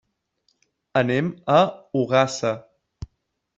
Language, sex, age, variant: Catalan, male, 19-29, Central